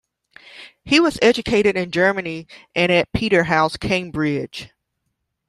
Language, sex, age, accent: English, female, 30-39, United States English